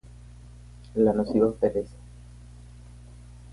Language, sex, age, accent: Spanish, male, 19-29, México